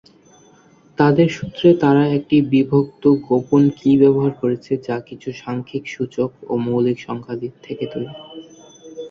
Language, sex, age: Bengali, male, under 19